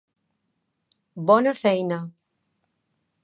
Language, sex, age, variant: Catalan, female, 50-59, Balear